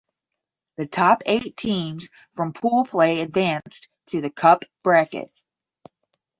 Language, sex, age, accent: English, female, 40-49, United States English; Midwestern